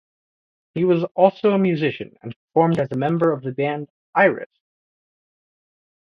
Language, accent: English, United States English